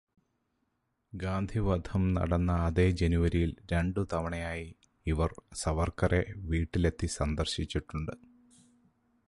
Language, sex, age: Malayalam, male, 40-49